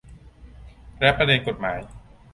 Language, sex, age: Thai, male, under 19